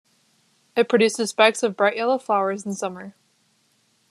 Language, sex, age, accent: English, female, under 19, United States English